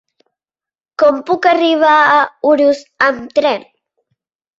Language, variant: Catalan, Central